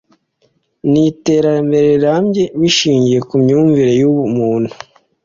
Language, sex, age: Kinyarwanda, male, 19-29